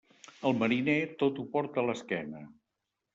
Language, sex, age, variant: Catalan, male, 60-69, Septentrional